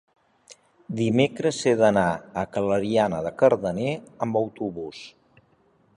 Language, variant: Catalan, Central